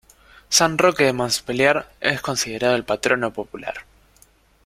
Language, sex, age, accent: Spanish, male, 19-29, Rioplatense: Argentina, Uruguay, este de Bolivia, Paraguay